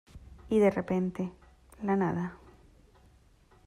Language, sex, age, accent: Spanish, female, 30-39, Andino-Pacífico: Colombia, Perú, Ecuador, oeste de Bolivia y Venezuela andina